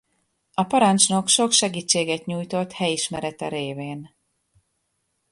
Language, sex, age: Hungarian, female, 50-59